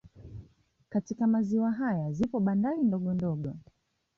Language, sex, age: Swahili, female, 19-29